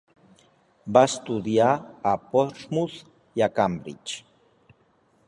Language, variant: Catalan, Central